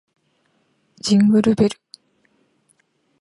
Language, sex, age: Japanese, female, 19-29